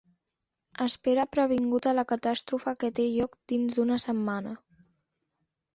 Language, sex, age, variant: Catalan, female, under 19, Central